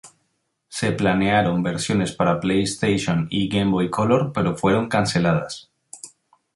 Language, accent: Spanish, Andino-Pacífico: Colombia, Perú, Ecuador, oeste de Bolivia y Venezuela andina